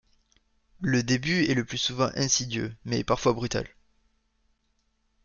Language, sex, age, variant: French, male, 19-29, Français de métropole